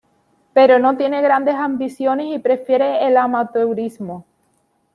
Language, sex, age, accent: Spanish, female, 19-29, España: Sur peninsular (Andalucia, Extremadura, Murcia)